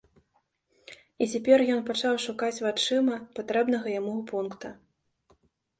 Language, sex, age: Belarusian, female, 19-29